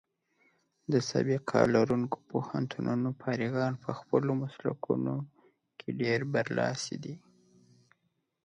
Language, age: Pashto, 19-29